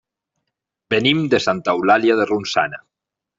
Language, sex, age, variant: Catalan, male, 40-49, Central